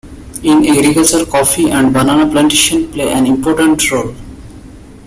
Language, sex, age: English, male, 19-29